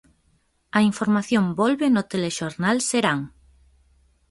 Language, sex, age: Galician, female, 19-29